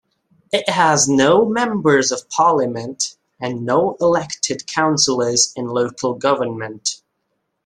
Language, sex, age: English, male, 19-29